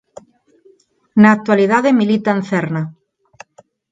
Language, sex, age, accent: Galician, female, 40-49, Neofalante